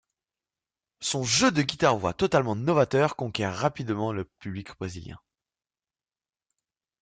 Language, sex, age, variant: French, male, 19-29, Français de métropole